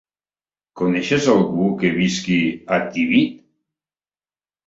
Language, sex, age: Catalan, male, 70-79